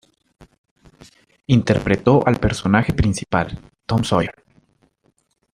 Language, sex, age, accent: Spanish, male, under 19, América central